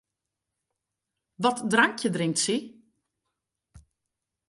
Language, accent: Western Frisian, Wâldfrysk